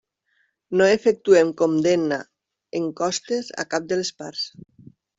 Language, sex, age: Catalan, female, 50-59